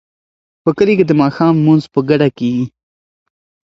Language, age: Pashto, 19-29